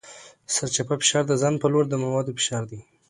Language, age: Pashto, 19-29